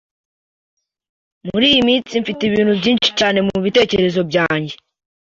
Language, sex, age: Kinyarwanda, female, 30-39